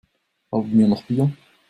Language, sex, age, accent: German, male, 19-29, Schweizerdeutsch